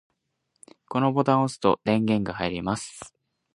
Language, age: Japanese, 19-29